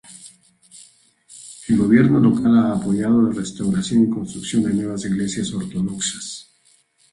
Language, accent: Spanish, Andino-Pacífico: Colombia, Perú, Ecuador, oeste de Bolivia y Venezuela andina